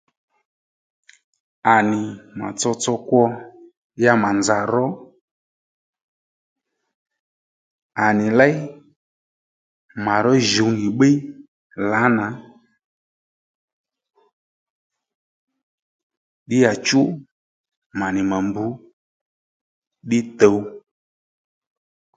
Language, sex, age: Lendu, male, 30-39